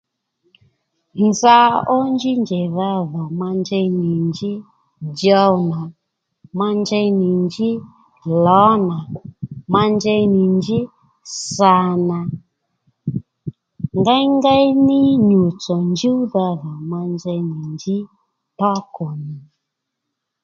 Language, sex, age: Lendu, female, 30-39